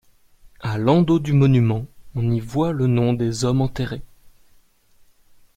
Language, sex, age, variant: French, male, 19-29, Français de métropole